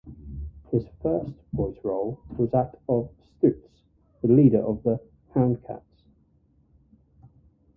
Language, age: English, 40-49